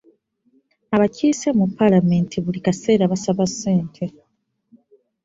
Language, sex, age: Ganda, female, 19-29